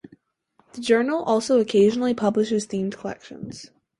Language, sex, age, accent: English, female, under 19, United States English